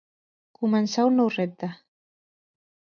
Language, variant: Catalan, Central